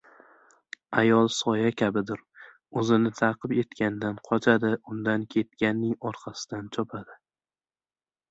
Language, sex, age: Uzbek, male, 19-29